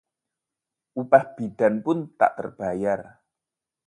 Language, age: Indonesian, 30-39